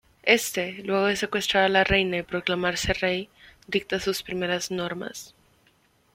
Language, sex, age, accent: Spanish, female, 19-29, México